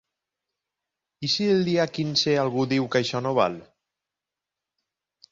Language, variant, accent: Catalan, Valencià central, valencià; apitxat